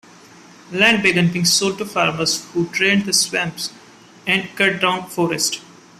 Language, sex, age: English, male, 19-29